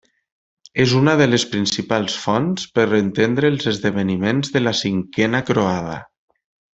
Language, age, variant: Catalan, 30-39, Nord-Occidental